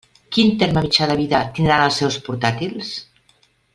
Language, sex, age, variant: Catalan, female, 50-59, Central